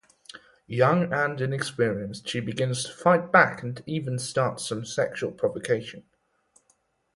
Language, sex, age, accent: English, male, 19-29, England English